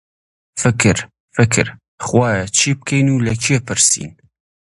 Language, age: Central Kurdish, 19-29